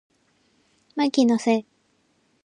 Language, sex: Japanese, female